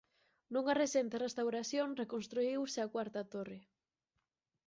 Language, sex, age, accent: Galician, female, 19-29, Atlántico (seseo e gheada)